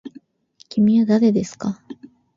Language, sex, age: Japanese, female, 19-29